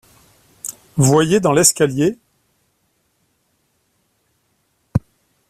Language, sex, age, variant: French, male, 40-49, Français de métropole